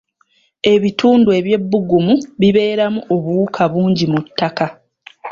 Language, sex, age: Ganda, female, 19-29